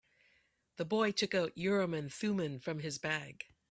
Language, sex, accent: English, female, Canadian English